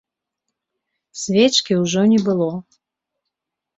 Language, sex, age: Belarusian, female, 30-39